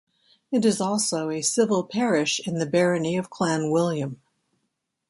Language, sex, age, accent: English, female, 60-69, United States English